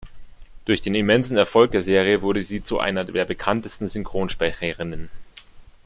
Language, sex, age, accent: German, male, 19-29, Deutschland Deutsch